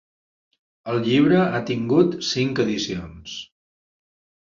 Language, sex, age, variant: Catalan, male, 40-49, Balear